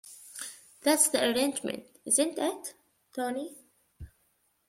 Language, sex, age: English, female, 40-49